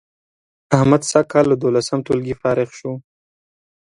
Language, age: Pashto, 19-29